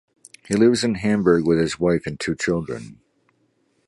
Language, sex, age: English, male, 40-49